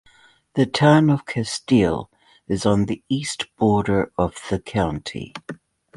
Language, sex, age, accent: English, female, 50-59, New Zealand English